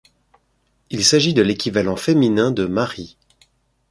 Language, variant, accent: French, Français d'Europe, Français de Suisse